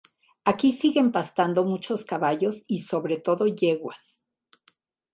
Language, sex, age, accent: Spanish, female, 60-69, México